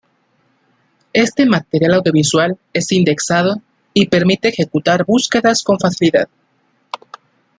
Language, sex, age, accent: Spanish, male, 19-29, México